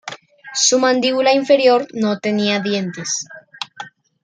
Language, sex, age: Spanish, male, under 19